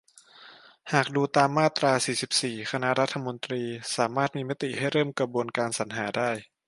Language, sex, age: Thai, male, under 19